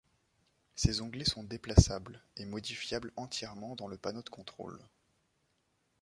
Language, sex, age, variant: French, male, 19-29, Français de métropole